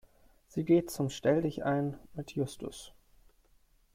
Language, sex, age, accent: German, male, 19-29, Deutschland Deutsch